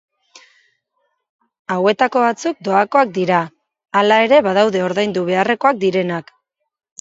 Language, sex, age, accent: Basque, female, 40-49, Erdialdekoa edo Nafarra (Gipuzkoa, Nafarroa)